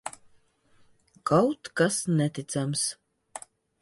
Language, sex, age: Latvian, female, 60-69